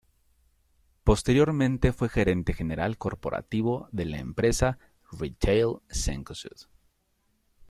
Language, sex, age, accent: Spanish, male, 19-29, México